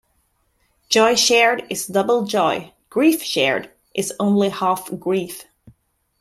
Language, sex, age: English, female, 30-39